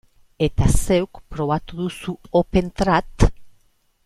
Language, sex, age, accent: Basque, female, 40-49, Mendebalekoa (Araba, Bizkaia, Gipuzkoako mendebaleko herri batzuk)